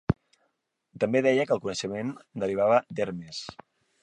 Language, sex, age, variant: Catalan, male, 40-49, Central